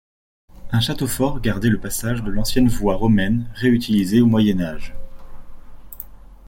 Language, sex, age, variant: French, male, 19-29, Français de métropole